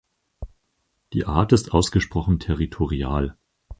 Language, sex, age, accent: German, male, 19-29, Deutschland Deutsch